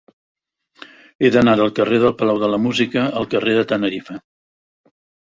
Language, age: Catalan, 70-79